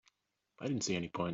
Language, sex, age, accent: English, male, 30-39, Australian English